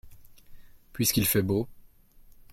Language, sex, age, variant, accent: French, male, 19-29, Français d'Europe, Français de Suisse